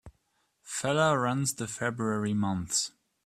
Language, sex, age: English, male, 30-39